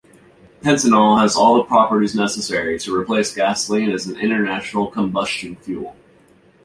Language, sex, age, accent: English, male, 19-29, United States English